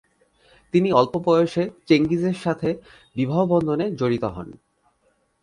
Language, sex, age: Bengali, male, 19-29